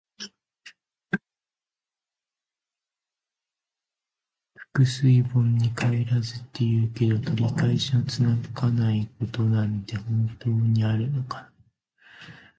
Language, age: Japanese, 19-29